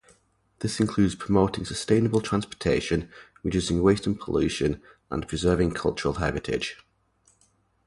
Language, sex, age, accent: English, male, 40-49, England English